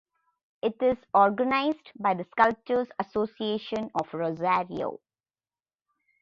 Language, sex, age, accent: English, female, 30-39, India and South Asia (India, Pakistan, Sri Lanka)